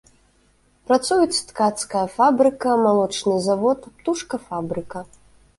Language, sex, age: Belarusian, female, 19-29